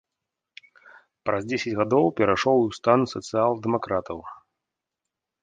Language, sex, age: Belarusian, male, 30-39